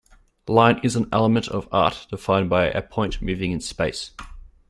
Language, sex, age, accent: English, male, 19-29, Australian English